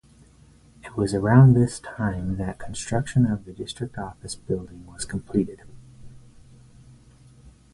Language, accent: English, United States English